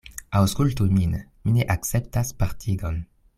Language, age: Esperanto, 19-29